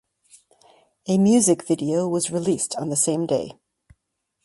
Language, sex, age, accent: English, female, 60-69, United States English